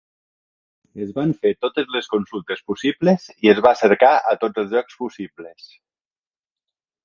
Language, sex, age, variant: Catalan, male, 40-49, Nord-Occidental